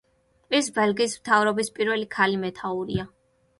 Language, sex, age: Georgian, female, 19-29